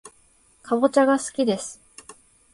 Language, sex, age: Japanese, female, 19-29